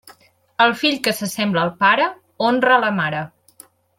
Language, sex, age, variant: Catalan, female, 19-29, Central